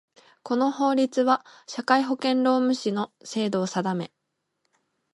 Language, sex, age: Japanese, female, 19-29